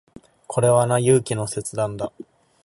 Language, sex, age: Japanese, male, 19-29